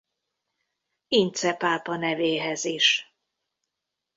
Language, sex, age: Hungarian, female, 50-59